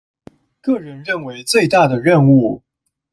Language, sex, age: Chinese, male, 19-29